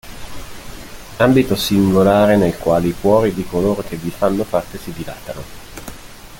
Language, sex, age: Italian, male, 19-29